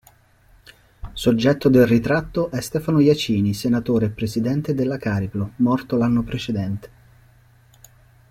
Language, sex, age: Italian, male, 40-49